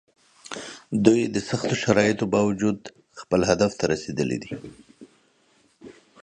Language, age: Pashto, 30-39